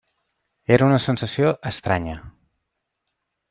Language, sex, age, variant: Catalan, male, 30-39, Central